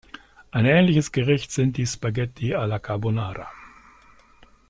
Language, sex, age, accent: German, male, 60-69, Deutschland Deutsch